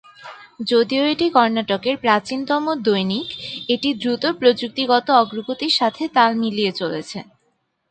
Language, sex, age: Bengali, female, 19-29